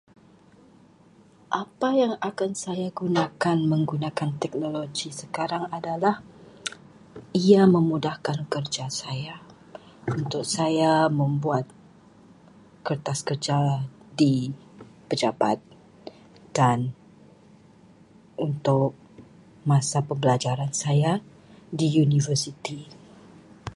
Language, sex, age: Malay, female, 40-49